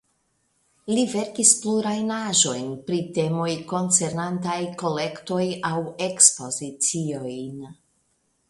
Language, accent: Esperanto, Internacia